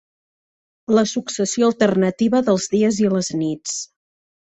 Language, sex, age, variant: Catalan, female, 50-59, Central